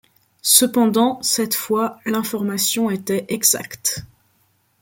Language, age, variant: French, 19-29, Français de métropole